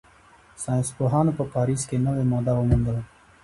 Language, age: Pashto, 19-29